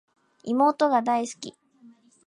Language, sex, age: Japanese, female, 19-29